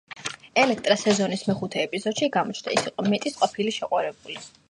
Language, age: Georgian, 19-29